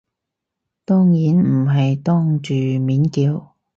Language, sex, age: Cantonese, female, 30-39